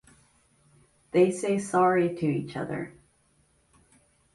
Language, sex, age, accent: English, female, 40-49, United States English